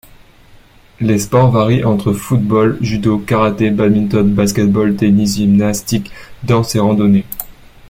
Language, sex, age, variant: French, male, 19-29, Français des départements et régions d'outre-mer